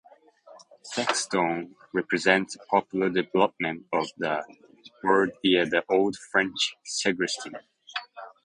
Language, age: English, 19-29